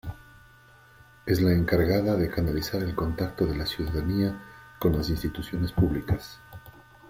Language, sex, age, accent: Spanish, male, 50-59, Andino-Pacífico: Colombia, Perú, Ecuador, oeste de Bolivia y Venezuela andina